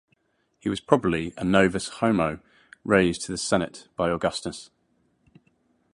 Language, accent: English, England English